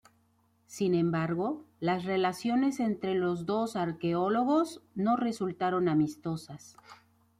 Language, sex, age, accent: Spanish, female, 50-59, México